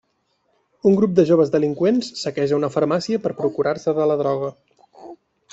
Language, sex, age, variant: Catalan, male, 30-39, Central